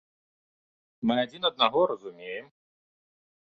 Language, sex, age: Belarusian, male, 30-39